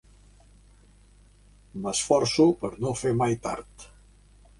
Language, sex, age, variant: Catalan, male, 70-79, Central